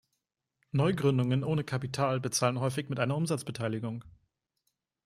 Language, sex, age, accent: German, male, 19-29, Deutschland Deutsch